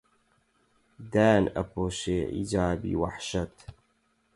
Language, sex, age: Central Kurdish, male, 30-39